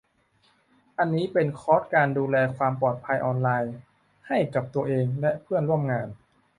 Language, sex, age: Thai, male, 19-29